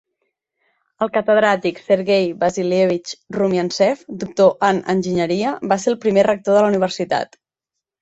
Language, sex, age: Catalan, female, 30-39